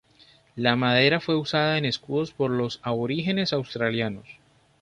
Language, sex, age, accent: Spanish, male, 30-39, Caribe: Cuba, Venezuela, Puerto Rico, República Dominicana, Panamá, Colombia caribeña, México caribeño, Costa del golfo de México